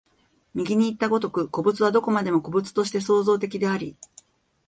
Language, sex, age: Japanese, female, 50-59